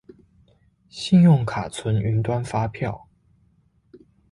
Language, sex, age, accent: Chinese, male, 19-29, 出生地：臺北市